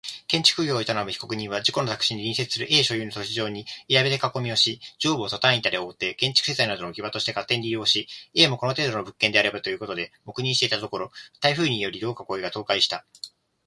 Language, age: Japanese, 19-29